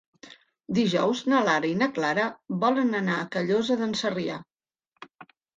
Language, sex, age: Catalan, female, 50-59